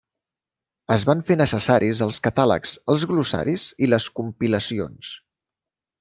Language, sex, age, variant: Catalan, male, 30-39, Central